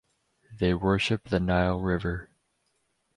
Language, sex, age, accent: English, male, 19-29, United States English